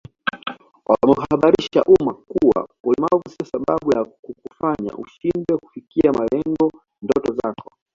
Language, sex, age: Swahili, male, 19-29